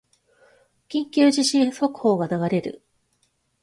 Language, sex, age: Japanese, female, 30-39